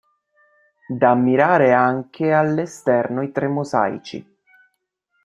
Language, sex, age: Italian, male, 19-29